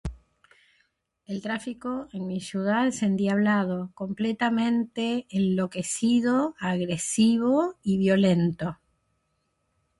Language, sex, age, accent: Spanish, female, 60-69, Rioplatense: Argentina, Uruguay, este de Bolivia, Paraguay